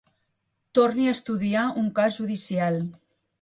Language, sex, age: Catalan, female, 60-69